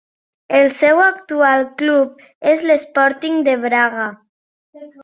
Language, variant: Catalan, Nord-Occidental